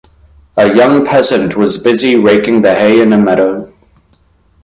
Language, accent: English, United States English